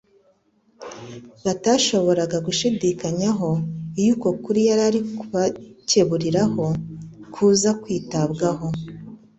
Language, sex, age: Kinyarwanda, female, 40-49